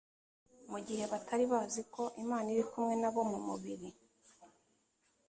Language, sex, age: Kinyarwanda, female, 19-29